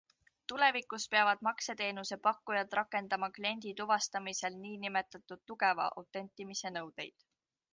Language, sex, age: Estonian, female, 19-29